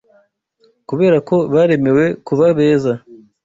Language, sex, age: Kinyarwanda, male, 19-29